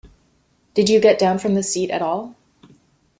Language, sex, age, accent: English, female, 30-39, United States English